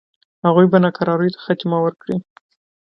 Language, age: Pashto, 19-29